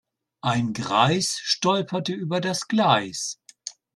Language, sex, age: German, male, 60-69